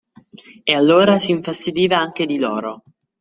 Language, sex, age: Italian, male, under 19